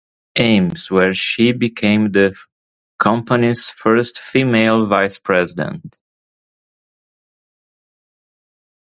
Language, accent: English, United States English